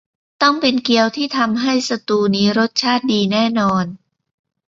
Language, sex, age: Thai, female, 50-59